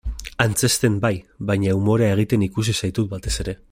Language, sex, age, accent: Basque, male, 19-29, Erdialdekoa edo Nafarra (Gipuzkoa, Nafarroa)